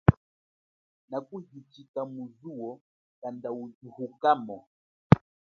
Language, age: Chokwe, 40-49